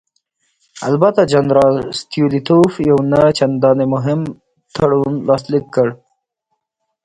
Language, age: Pashto, 40-49